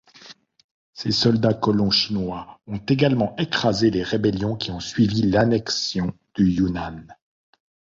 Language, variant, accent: French, Français d'Europe, Français de Suisse